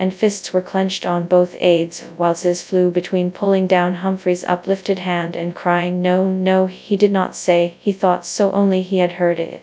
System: TTS, FastPitch